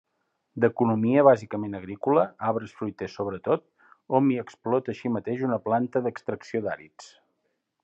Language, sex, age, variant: Catalan, male, 50-59, Central